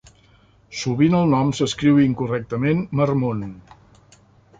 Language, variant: Catalan, Central